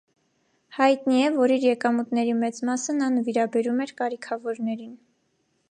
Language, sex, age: Armenian, female, 19-29